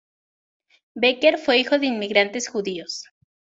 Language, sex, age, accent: Spanish, female, 19-29, México